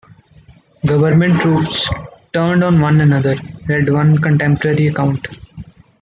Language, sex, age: English, male, 19-29